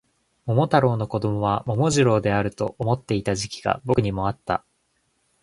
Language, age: Japanese, 19-29